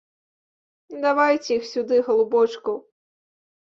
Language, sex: Belarusian, female